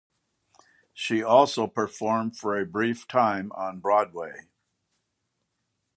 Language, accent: English, United States English